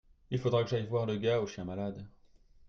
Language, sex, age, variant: French, male, 30-39, Français de métropole